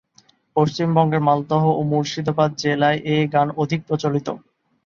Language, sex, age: Bengali, male, 19-29